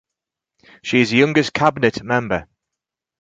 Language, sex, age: English, male, 50-59